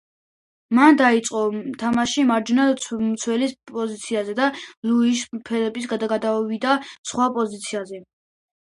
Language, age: Georgian, under 19